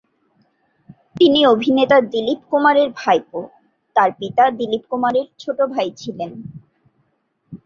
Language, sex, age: Bengali, female, 19-29